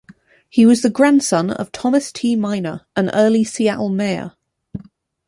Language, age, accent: English, 30-39, England English